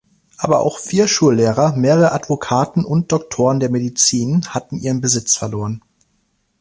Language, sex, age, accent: German, male, 19-29, Deutschland Deutsch